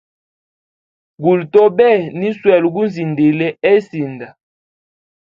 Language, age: Hemba, 19-29